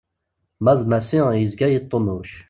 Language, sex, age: Kabyle, male, 19-29